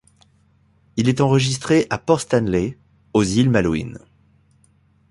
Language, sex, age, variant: French, male, 40-49, Français de métropole